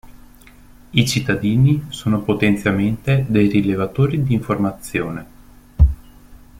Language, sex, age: Italian, male, 30-39